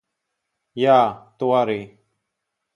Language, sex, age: Latvian, male, 40-49